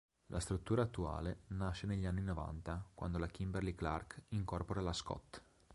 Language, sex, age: Italian, male, 19-29